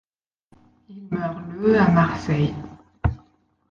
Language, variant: French, Français de métropole